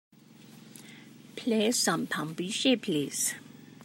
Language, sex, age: English, female, 60-69